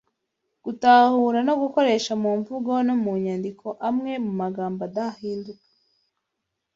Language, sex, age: Kinyarwanda, female, 19-29